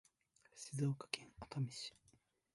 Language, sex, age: Japanese, male, 19-29